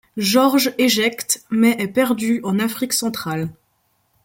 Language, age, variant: French, 19-29, Français de métropole